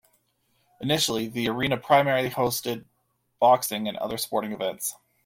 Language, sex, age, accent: English, male, 30-39, Canadian English